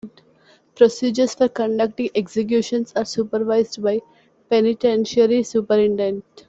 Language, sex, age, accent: English, female, 19-29, India and South Asia (India, Pakistan, Sri Lanka)